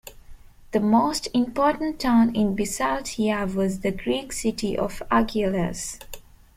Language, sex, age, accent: English, female, 19-29, India and South Asia (India, Pakistan, Sri Lanka)